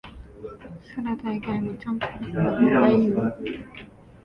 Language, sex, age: Japanese, female, 19-29